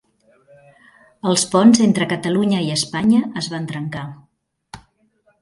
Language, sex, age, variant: Catalan, male, 60-69, Central